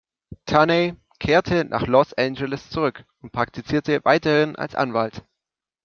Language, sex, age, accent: German, male, 19-29, Deutschland Deutsch